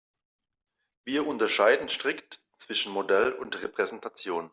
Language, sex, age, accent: German, male, 30-39, Deutschland Deutsch